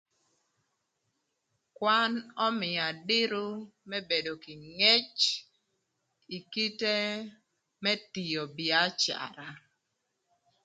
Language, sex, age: Thur, female, 30-39